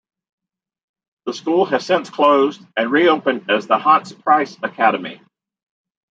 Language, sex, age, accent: English, male, 50-59, United States English